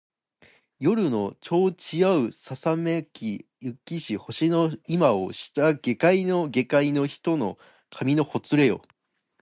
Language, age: Japanese, under 19